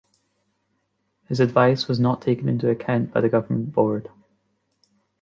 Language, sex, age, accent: English, female, 19-29, Scottish English